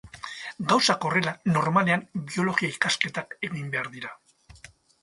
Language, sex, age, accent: Basque, male, 60-69, Mendebalekoa (Araba, Bizkaia, Gipuzkoako mendebaleko herri batzuk)